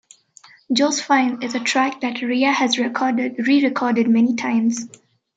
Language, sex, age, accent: English, female, under 19, India and South Asia (India, Pakistan, Sri Lanka)